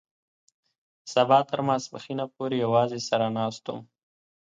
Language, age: Pashto, 19-29